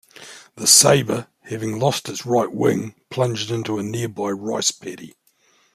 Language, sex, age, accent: English, male, 50-59, New Zealand English